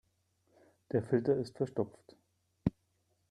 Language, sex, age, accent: German, male, 30-39, Deutschland Deutsch